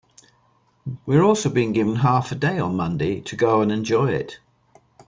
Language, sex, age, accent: English, male, 60-69, England English